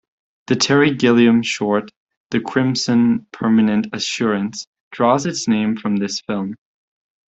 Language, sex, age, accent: English, male, 19-29, United States English